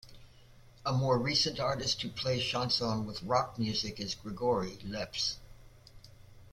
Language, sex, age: English, female, 70-79